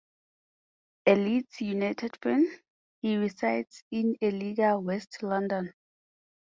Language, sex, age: English, female, 19-29